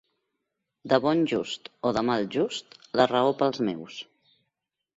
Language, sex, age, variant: Catalan, female, 40-49, Central